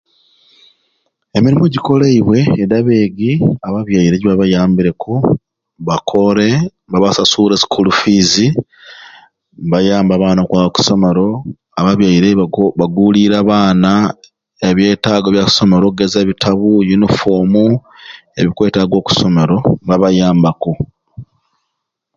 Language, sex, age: Ruuli, male, 30-39